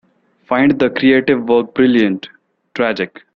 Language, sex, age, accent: English, male, 19-29, India and South Asia (India, Pakistan, Sri Lanka)